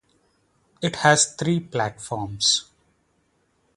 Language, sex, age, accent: English, male, 30-39, India and South Asia (India, Pakistan, Sri Lanka)